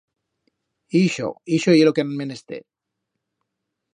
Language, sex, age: Aragonese, male, 40-49